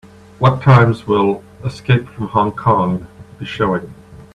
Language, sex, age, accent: English, male, 50-59, Canadian English